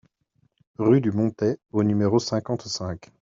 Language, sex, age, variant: French, male, 40-49, Français de métropole